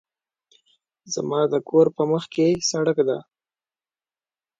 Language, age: Pashto, under 19